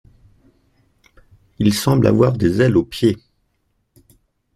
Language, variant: French, Français de métropole